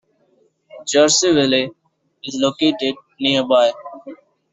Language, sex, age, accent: English, male, under 19, India and South Asia (India, Pakistan, Sri Lanka)